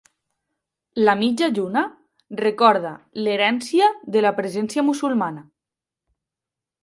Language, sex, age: Catalan, male, under 19